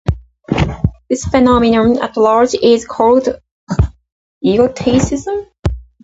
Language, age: English, 40-49